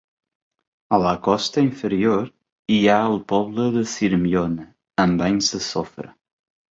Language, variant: Catalan, Balear